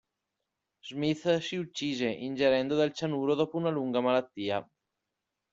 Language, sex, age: Italian, male, 30-39